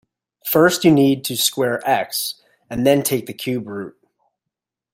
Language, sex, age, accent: English, male, 30-39, United States English